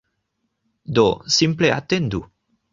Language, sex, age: Esperanto, male, 19-29